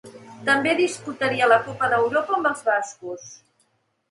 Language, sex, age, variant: Catalan, female, 60-69, Central